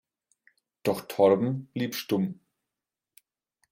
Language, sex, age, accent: German, male, 19-29, Deutschland Deutsch